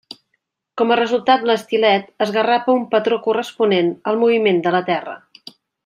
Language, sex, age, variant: Catalan, female, 50-59, Central